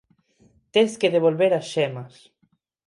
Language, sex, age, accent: Galician, male, 19-29, Neofalante